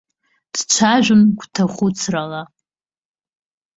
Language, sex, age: Abkhazian, female, under 19